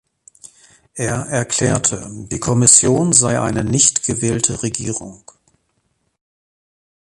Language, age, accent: German, 40-49, Deutschland Deutsch